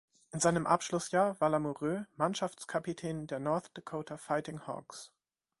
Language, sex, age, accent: German, male, 19-29, Deutschland Deutsch